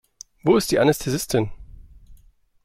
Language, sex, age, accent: German, male, 30-39, Deutschland Deutsch